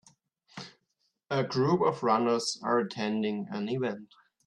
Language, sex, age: English, male, 19-29